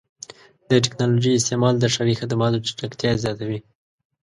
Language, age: Pashto, 19-29